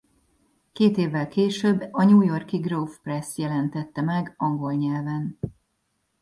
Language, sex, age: Hungarian, female, 40-49